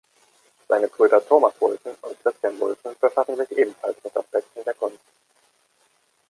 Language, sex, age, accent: German, male, 30-39, Deutschland Deutsch